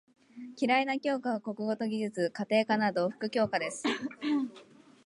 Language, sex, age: Japanese, female, 19-29